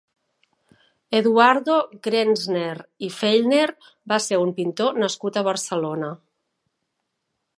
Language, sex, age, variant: Catalan, female, 40-49, Central